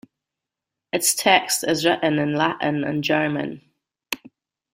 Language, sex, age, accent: English, female, 40-49, Scottish English